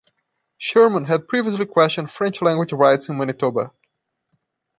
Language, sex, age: English, male, 30-39